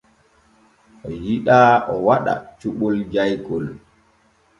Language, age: Borgu Fulfulde, 30-39